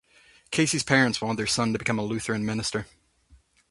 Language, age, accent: English, 19-29, United States English